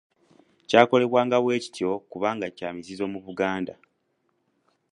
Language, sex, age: Ganda, male, 19-29